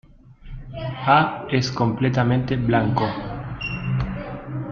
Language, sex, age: Spanish, male, 40-49